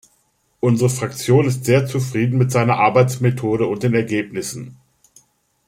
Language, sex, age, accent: German, male, 50-59, Deutschland Deutsch